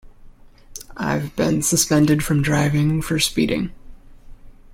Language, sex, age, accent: English, male, 19-29, United States English